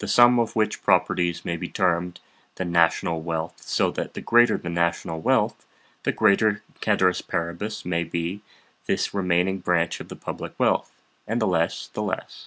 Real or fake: real